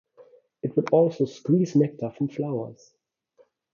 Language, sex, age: English, male, 30-39